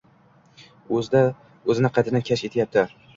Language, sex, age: Uzbek, male, under 19